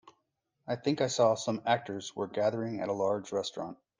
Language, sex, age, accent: English, male, 40-49, United States English